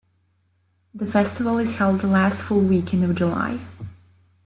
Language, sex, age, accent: English, female, 19-29, United States English